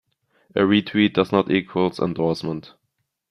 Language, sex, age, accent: English, male, 19-29, United States English